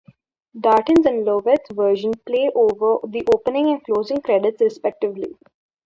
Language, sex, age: English, female, under 19